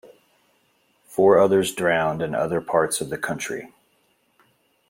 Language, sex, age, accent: English, male, 40-49, United States English